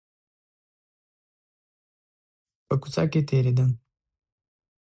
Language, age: Pashto, 19-29